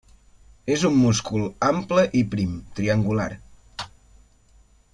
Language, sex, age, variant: Catalan, male, 19-29, Central